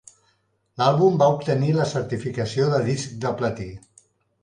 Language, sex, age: Catalan, male, 60-69